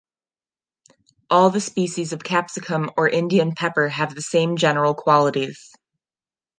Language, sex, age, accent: English, female, 30-39, United States English